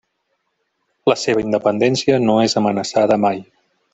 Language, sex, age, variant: Catalan, male, 40-49, Central